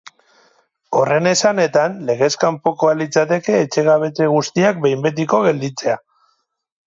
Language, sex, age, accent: Basque, male, 30-39, Mendebalekoa (Araba, Bizkaia, Gipuzkoako mendebaleko herri batzuk)